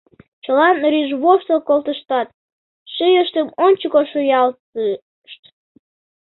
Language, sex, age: Mari, male, under 19